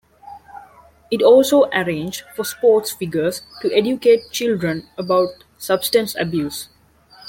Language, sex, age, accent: English, female, 19-29, India and South Asia (India, Pakistan, Sri Lanka)